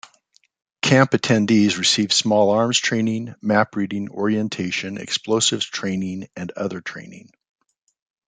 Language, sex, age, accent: English, male, 50-59, United States English